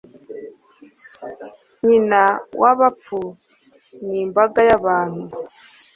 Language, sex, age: Kinyarwanda, female, 40-49